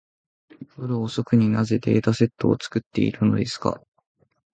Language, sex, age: Japanese, male, 19-29